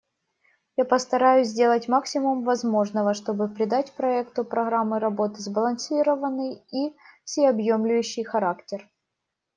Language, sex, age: Russian, female, 19-29